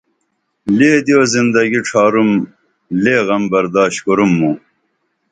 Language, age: Dameli, 50-59